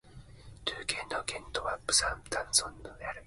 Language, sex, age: Japanese, male, 19-29